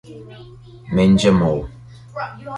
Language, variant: Catalan, Central